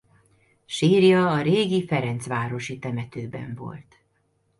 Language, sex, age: Hungarian, female, 40-49